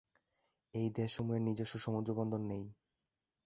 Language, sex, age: Bengali, male, 19-29